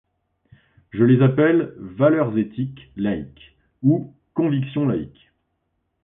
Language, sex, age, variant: French, male, 19-29, Français de métropole